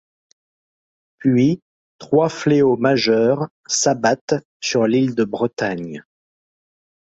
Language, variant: French, Français de métropole